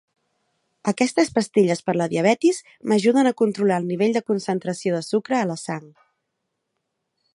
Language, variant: Catalan, Central